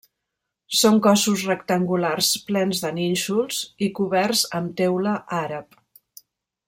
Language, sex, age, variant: Catalan, female, 50-59, Central